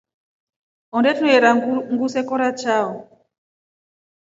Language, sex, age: Rombo, female, 30-39